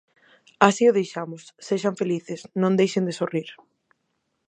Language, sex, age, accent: Galician, female, 19-29, Neofalante